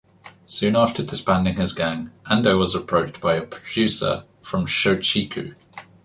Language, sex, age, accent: English, male, 19-29, England English